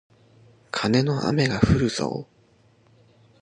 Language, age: Japanese, 19-29